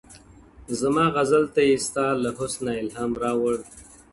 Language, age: Pashto, 19-29